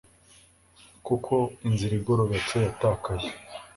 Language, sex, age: Kinyarwanda, male, 19-29